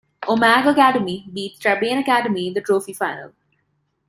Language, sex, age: English, female, 19-29